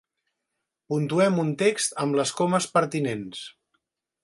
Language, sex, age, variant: Catalan, male, 50-59, Central